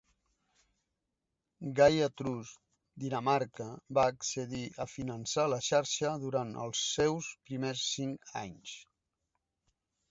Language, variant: Catalan, Central